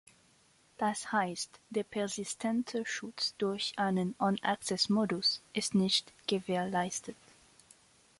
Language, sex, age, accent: German, female, 19-29, Deutschland Deutsch